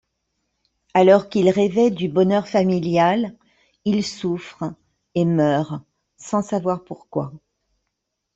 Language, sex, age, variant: French, female, 50-59, Français de métropole